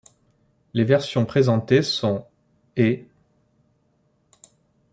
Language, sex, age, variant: French, male, 30-39, Français de métropole